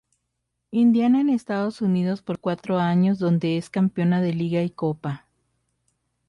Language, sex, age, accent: Spanish, female, 30-39, México